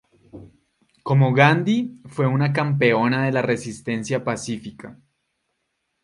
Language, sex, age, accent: Spanish, male, 19-29, Andino-Pacífico: Colombia, Perú, Ecuador, oeste de Bolivia y Venezuela andina